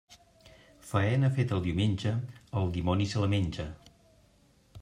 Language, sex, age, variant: Catalan, male, 50-59, Central